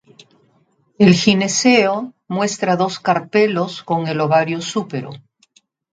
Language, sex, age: Spanish, female, 60-69